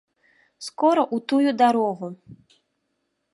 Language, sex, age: Belarusian, female, 30-39